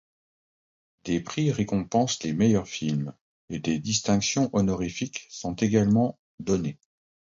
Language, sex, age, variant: French, male, 50-59, Français de métropole